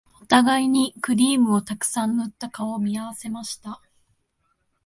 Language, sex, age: Japanese, female, 19-29